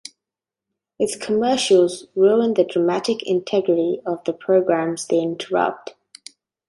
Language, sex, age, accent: English, female, under 19, Australian English